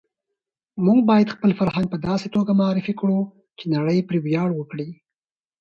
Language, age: Pashto, 19-29